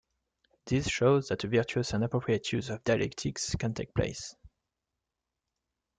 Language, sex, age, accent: English, male, 19-29, Irish English